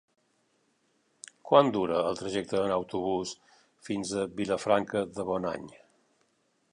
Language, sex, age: Catalan, male, 60-69